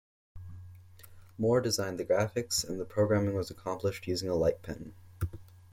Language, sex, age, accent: English, male, 19-29, United States English